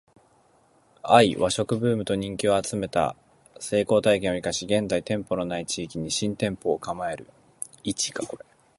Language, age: Japanese, 19-29